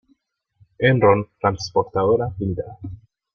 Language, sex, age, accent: Spanish, male, 19-29, Chileno: Chile, Cuyo